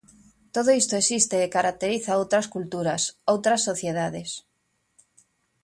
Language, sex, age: Galician, male, 50-59